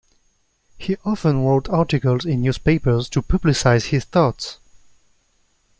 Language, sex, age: English, male, 19-29